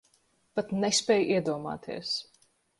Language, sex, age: Latvian, female, 19-29